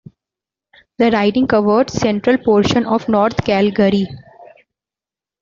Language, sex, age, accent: English, female, 19-29, India and South Asia (India, Pakistan, Sri Lanka)